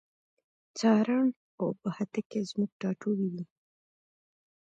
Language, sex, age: Pashto, female, 19-29